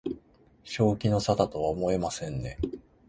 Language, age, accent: Japanese, 30-39, 関西